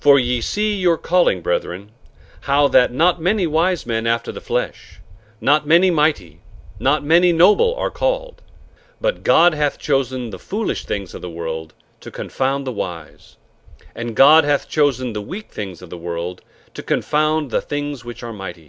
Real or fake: real